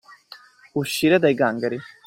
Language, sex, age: Italian, male, 30-39